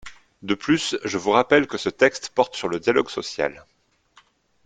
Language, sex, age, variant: French, male, 30-39, Français de métropole